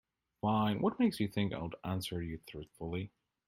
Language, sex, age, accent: English, male, 30-39, England English